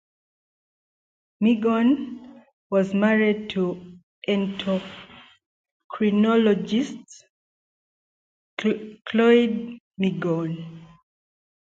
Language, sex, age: English, female, 30-39